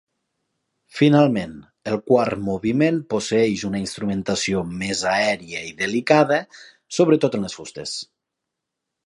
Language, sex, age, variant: Catalan, male, 30-39, Nord-Occidental